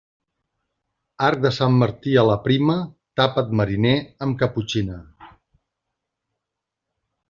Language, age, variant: Catalan, 40-49, Central